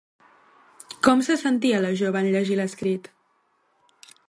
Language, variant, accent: Catalan, Central, central